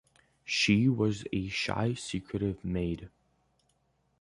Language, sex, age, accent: English, male, under 19, United States English